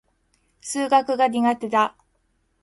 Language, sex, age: Japanese, female, 40-49